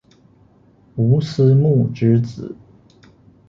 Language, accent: Chinese, 出生地：吉林省